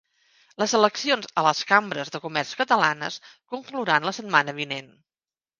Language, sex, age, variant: Catalan, female, 50-59, Nord-Occidental